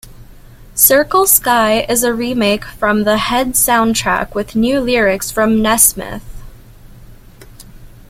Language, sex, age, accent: English, female, under 19, Canadian English